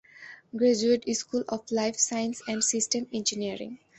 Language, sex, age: Bengali, female, 19-29